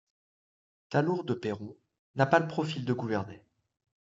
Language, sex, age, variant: French, male, 30-39, Français de métropole